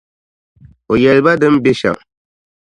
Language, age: Dagbani, 19-29